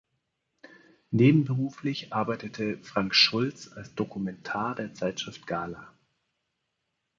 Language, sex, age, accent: German, male, 30-39, Deutschland Deutsch